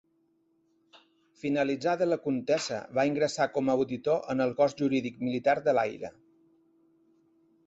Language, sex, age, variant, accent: Catalan, male, 50-59, Balear, menorquí